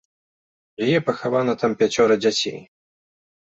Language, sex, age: Belarusian, male, 30-39